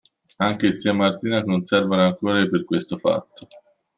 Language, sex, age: Italian, male, 40-49